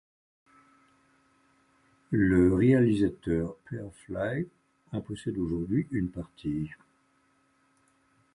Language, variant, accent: French, Français d'Europe, Français de Suisse